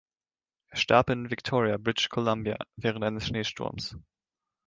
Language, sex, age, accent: German, male, 19-29, Deutschland Deutsch